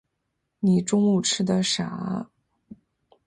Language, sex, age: Chinese, female, 19-29